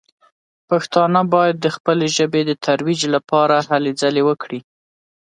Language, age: Pashto, 30-39